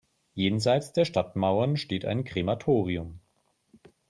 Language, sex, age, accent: German, male, 40-49, Deutschland Deutsch